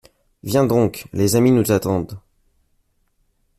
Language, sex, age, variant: French, male, 19-29, Français de métropole